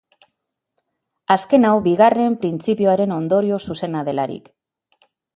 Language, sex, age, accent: Basque, female, 40-49, Mendebalekoa (Araba, Bizkaia, Gipuzkoako mendebaleko herri batzuk)